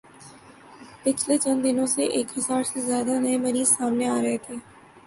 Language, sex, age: Urdu, female, 19-29